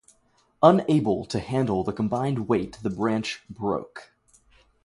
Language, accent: English, United States English